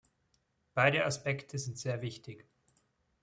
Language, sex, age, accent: German, male, 19-29, Schweizerdeutsch